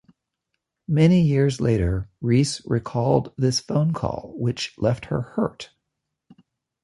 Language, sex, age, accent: English, male, 50-59, United States English